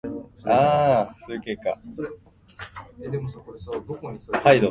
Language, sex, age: Japanese, male, 19-29